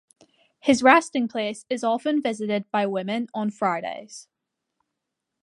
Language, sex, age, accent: English, female, under 19, Irish English